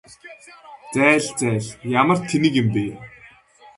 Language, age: Mongolian, 19-29